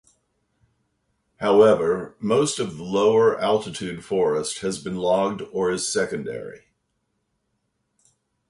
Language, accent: English, United States English